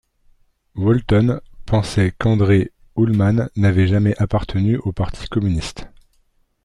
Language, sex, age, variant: French, male, 40-49, Français de métropole